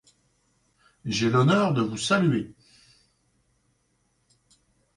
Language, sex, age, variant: French, male, 60-69, Français de métropole